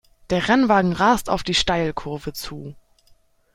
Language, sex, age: German, female, 19-29